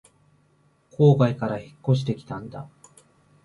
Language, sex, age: Japanese, male, 19-29